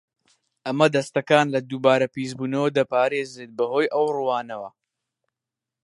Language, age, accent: Central Kurdish, under 19, سۆرانی